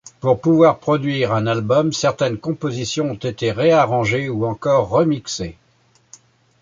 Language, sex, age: French, male, 70-79